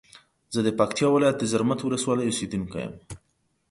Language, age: Pashto, 19-29